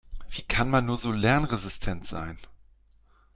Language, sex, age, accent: German, male, 40-49, Deutschland Deutsch